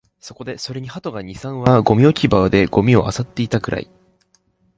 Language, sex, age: Japanese, male, 19-29